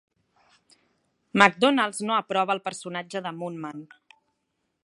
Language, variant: Catalan, Central